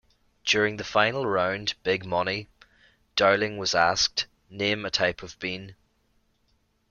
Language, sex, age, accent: English, male, 30-39, Irish English